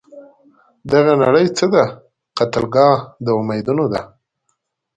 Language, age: Pashto, 19-29